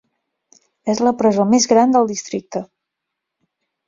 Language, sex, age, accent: Catalan, female, 30-39, Garrotxi